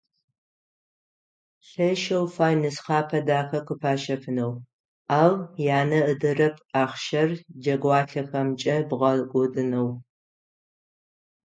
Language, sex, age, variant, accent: Adyghe, female, 50-59, Адыгабзэ (Кирил, пстэумэ зэдыряе), Кıэмгуй (Çemguy)